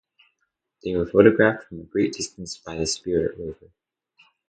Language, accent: English, Canadian English